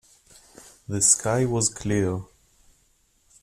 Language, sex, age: English, male, 19-29